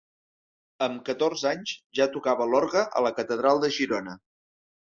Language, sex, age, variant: Catalan, male, 40-49, Central